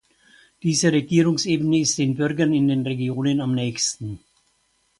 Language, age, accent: German, 70-79, Deutschland Deutsch